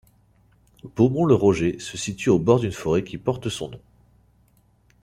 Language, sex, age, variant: French, male, 30-39, Français de métropole